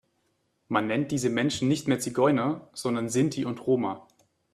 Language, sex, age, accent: German, male, 19-29, Deutschland Deutsch